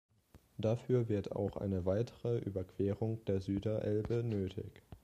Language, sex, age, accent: German, male, 19-29, Deutschland Deutsch